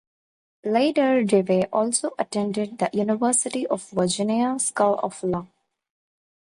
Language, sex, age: English, female, 19-29